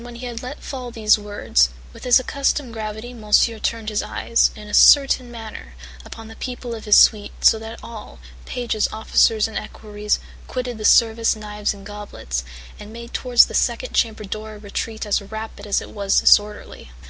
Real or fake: real